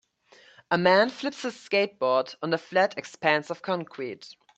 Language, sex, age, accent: English, male, 19-29, United States English